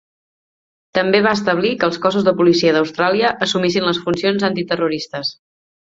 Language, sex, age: Catalan, female, 30-39